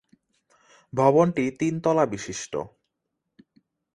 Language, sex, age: Bengali, male, 19-29